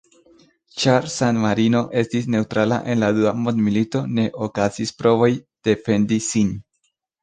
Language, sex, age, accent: Esperanto, male, 19-29, Internacia